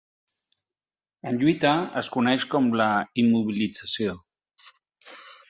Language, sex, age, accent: Catalan, male, 50-59, Barcelonès